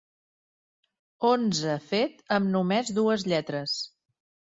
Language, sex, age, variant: Catalan, female, 60-69, Central